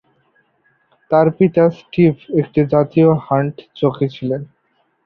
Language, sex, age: Bengali, male, under 19